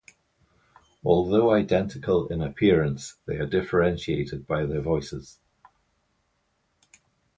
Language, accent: English, Irish English